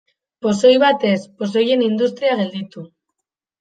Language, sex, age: Basque, female, 19-29